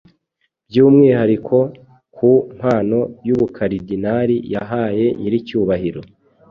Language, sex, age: Kinyarwanda, male, 40-49